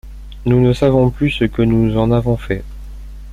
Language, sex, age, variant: French, male, under 19, Français de métropole